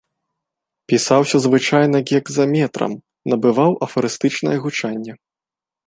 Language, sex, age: Belarusian, male, 19-29